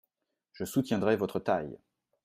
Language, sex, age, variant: French, male, 40-49, Français de métropole